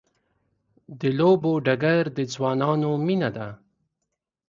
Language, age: Pashto, 30-39